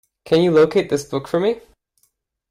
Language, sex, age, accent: English, male, 19-29, Canadian English